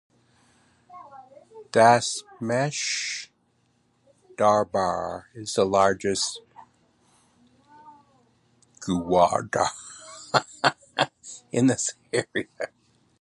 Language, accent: English, United States English